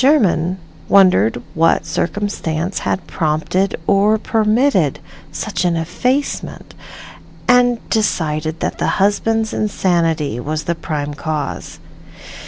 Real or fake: real